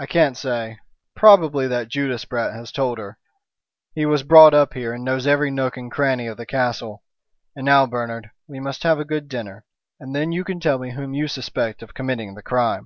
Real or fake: real